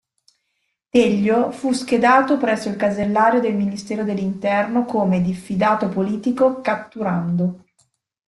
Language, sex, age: Italian, female, 40-49